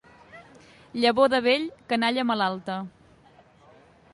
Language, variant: Catalan, Septentrional